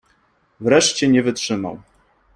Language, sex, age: Polish, male, 30-39